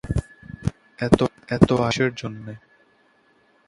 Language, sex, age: Bengali, male, 19-29